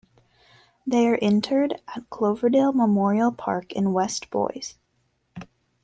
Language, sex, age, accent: English, female, under 19, United States English